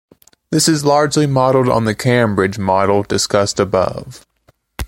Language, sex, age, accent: English, male, 19-29, United States English